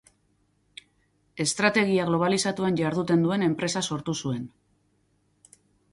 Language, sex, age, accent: Basque, female, 40-49, Mendebalekoa (Araba, Bizkaia, Gipuzkoako mendebaleko herri batzuk)